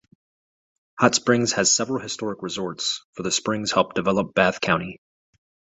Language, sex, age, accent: English, male, 30-39, United States English